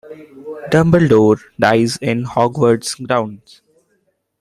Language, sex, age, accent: English, male, 19-29, India and South Asia (India, Pakistan, Sri Lanka)